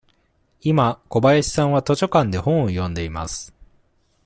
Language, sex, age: Japanese, male, 19-29